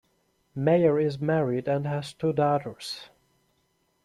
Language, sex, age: English, male, 19-29